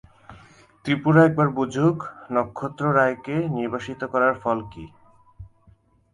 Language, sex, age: Bengali, male, 19-29